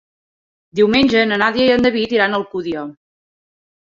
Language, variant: Catalan, Central